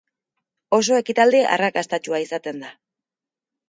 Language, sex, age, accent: Basque, female, 30-39, Erdialdekoa edo Nafarra (Gipuzkoa, Nafarroa)